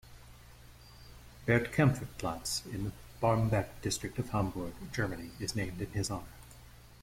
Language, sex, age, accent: English, male, 40-49, United States English